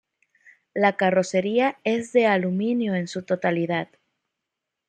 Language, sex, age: Spanish, female, 19-29